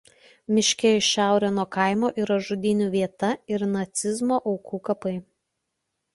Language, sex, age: Lithuanian, female, 30-39